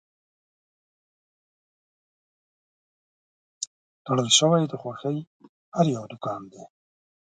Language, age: Pashto, 60-69